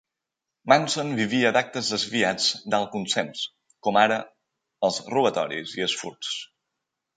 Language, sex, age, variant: Catalan, male, 19-29, Balear